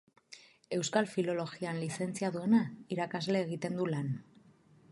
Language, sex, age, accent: Basque, female, 40-49, Erdialdekoa edo Nafarra (Gipuzkoa, Nafarroa)